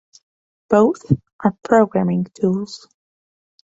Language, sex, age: English, female, 19-29